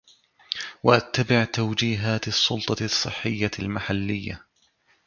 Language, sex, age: Arabic, male, 19-29